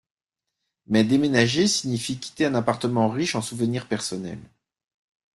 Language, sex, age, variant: French, male, 50-59, Français de métropole